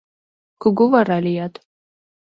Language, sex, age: Mari, female, under 19